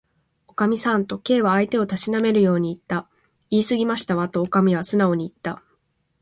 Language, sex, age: Japanese, female, 19-29